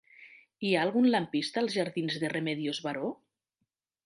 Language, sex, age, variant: Catalan, female, 40-49, Nord-Occidental